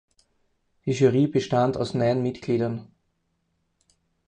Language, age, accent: German, 30-39, Österreichisches Deutsch